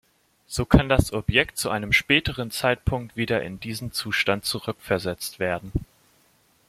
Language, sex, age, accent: German, male, 19-29, Deutschland Deutsch